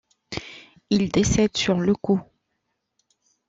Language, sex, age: French, male, 40-49